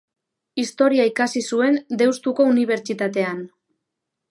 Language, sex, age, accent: Basque, female, 19-29, Mendebalekoa (Araba, Bizkaia, Gipuzkoako mendebaleko herri batzuk)